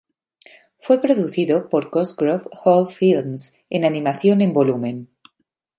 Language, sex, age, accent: Spanish, female, 40-49, España: Norte peninsular (Asturias, Castilla y León, Cantabria, País Vasco, Navarra, Aragón, La Rioja, Guadalajara, Cuenca)